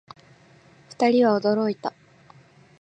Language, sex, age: Japanese, female, 19-29